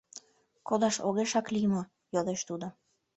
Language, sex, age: Mari, female, under 19